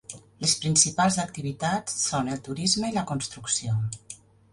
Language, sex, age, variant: Catalan, female, 40-49, Nord-Occidental